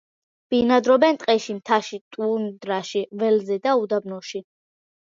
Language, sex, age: Georgian, female, under 19